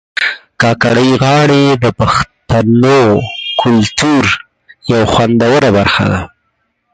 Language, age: Pashto, 30-39